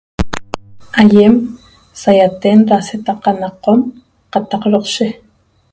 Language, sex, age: Toba, female, 40-49